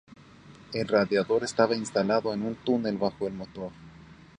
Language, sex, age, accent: Spanish, male, 30-39, México